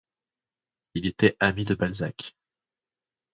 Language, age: French, 30-39